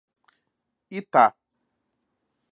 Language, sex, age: Portuguese, male, 40-49